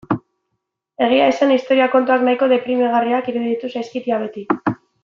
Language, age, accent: Basque, under 19, Mendebalekoa (Araba, Bizkaia, Gipuzkoako mendebaleko herri batzuk)